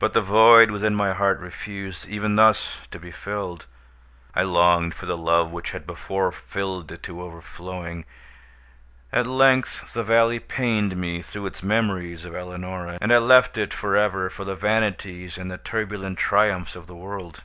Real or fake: real